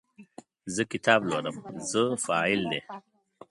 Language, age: Pashto, 30-39